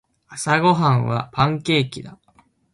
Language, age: Japanese, 19-29